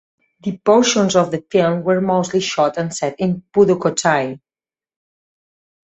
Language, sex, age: English, female, 40-49